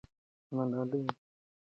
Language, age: Pashto, 19-29